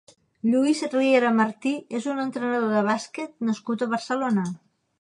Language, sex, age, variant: Catalan, female, 60-69, Central